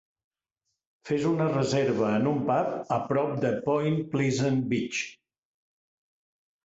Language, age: Catalan, 60-69